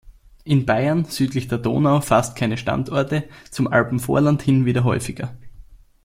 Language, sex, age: German, male, under 19